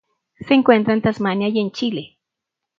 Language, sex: Spanish, female